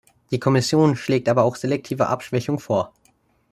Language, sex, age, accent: German, male, under 19, Deutschland Deutsch